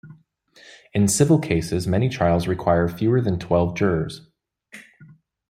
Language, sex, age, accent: English, male, 19-29, United States English